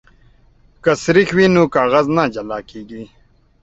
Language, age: Pashto, 30-39